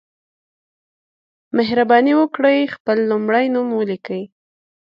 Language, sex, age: Pashto, female, 30-39